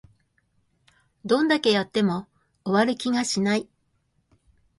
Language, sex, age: Japanese, female, 19-29